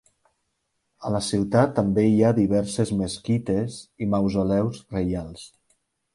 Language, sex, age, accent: Catalan, male, 19-29, valencià